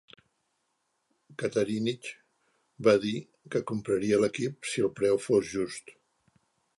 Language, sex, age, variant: Catalan, male, 70-79, Central